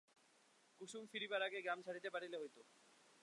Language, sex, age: Bengali, male, 19-29